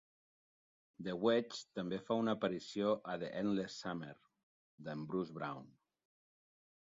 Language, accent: Catalan, Neutre